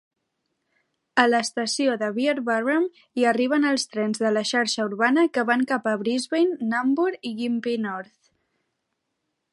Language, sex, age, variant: Catalan, female, 19-29, Central